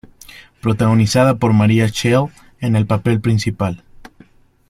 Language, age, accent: Spanish, 30-39, México